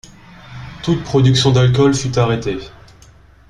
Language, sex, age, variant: French, male, 30-39, Français de métropole